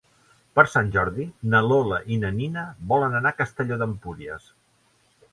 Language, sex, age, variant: Catalan, male, 60-69, Central